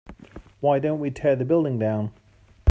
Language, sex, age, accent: English, male, 50-59, England English